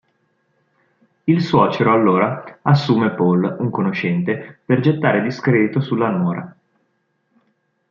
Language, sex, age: Italian, male, 19-29